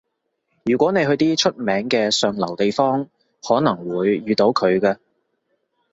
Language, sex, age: Cantonese, male, 19-29